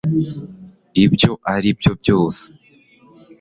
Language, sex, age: Kinyarwanda, male, 19-29